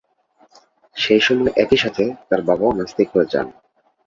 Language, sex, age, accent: Bengali, male, 19-29, Native